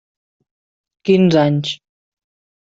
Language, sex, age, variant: Catalan, female, 30-39, Central